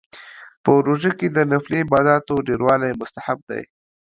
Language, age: Pashto, 19-29